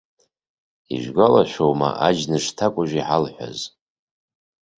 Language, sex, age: Abkhazian, male, 40-49